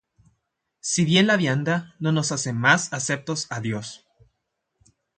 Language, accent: Spanish, América central